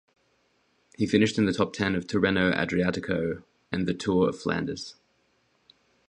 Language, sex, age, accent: English, male, 19-29, Australian English